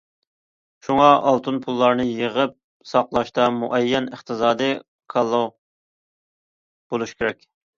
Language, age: Uyghur, 30-39